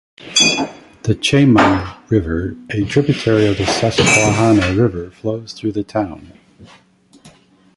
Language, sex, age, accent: English, male, 60-69, United States English